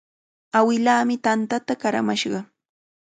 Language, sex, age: Cajatambo North Lima Quechua, female, 19-29